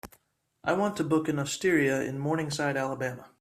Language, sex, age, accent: English, male, 19-29, United States English